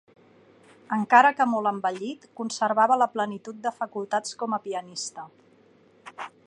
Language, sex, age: Catalan, female, 40-49